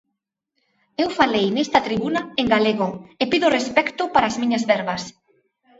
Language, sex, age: Galician, female, 30-39